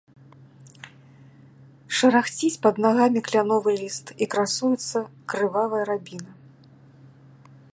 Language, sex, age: Belarusian, female, 60-69